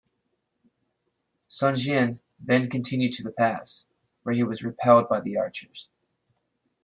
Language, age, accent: English, 30-39, United States English